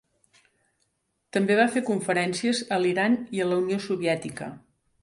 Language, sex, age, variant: Catalan, female, 50-59, Central